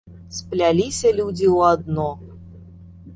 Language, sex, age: Belarusian, female, 30-39